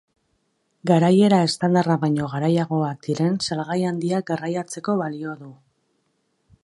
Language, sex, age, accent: Basque, female, 40-49, Erdialdekoa edo Nafarra (Gipuzkoa, Nafarroa)